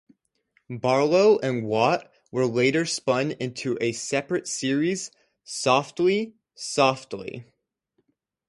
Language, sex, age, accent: English, male, under 19, United States English